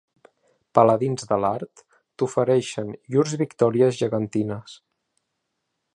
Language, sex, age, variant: Catalan, male, 19-29, Central